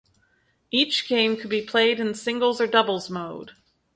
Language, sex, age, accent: English, female, 30-39, Canadian English